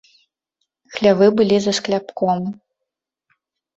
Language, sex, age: Belarusian, female, 19-29